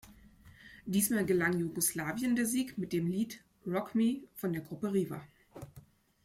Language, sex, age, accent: German, female, 40-49, Deutschland Deutsch